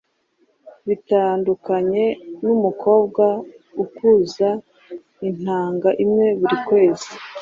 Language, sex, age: Kinyarwanda, female, 19-29